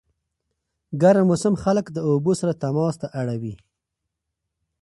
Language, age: Pashto, 19-29